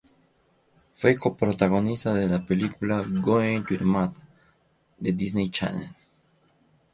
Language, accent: Spanish, México